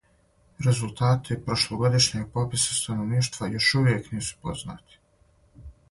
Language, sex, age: Serbian, male, 19-29